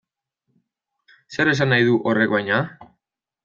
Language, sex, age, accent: Basque, male, 19-29, Mendebalekoa (Araba, Bizkaia, Gipuzkoako mendebaleko herri batzuk)